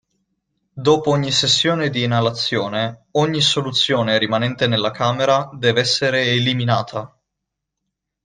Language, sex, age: Italian, male, 19-29